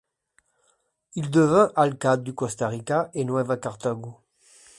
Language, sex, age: French, male, 50-59